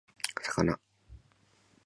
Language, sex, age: Japanese, male, under 19